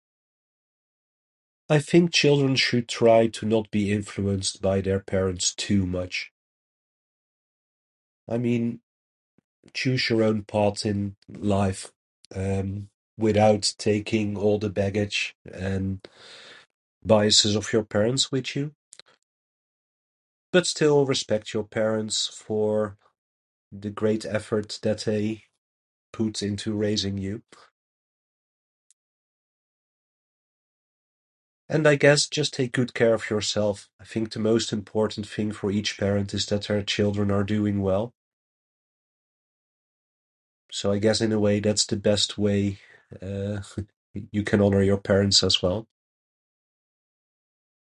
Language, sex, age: English, male, 30-39